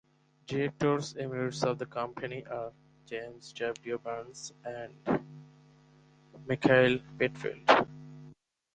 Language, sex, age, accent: English, male, 30-39, India and South Asia (India, Pakistan, Sri Lanka)